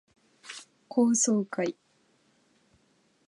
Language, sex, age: Japanese, female, 19-29